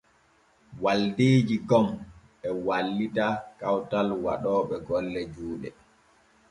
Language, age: Borgu Fulfulde, 30-39